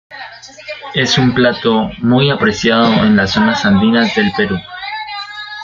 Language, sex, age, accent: Spanish, male, under 19, Andino-Pacífico: Colombia, Perú, Ecuador, oeste de Bolivia y Venezuela andina